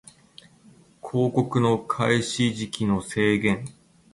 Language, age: Japanese, 30-39